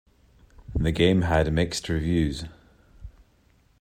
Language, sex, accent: English, male, Scottish English